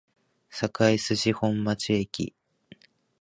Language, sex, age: Japanese, male, under 19